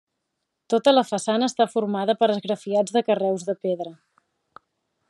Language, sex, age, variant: Catalan, female, 40-49, Central